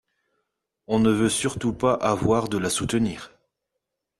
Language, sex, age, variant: French, male, 40-49, Français de métropole